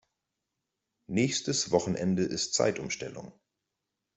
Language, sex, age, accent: German, male, 30-39, Deutschland Deutsch